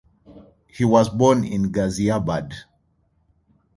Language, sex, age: English, male, 19-29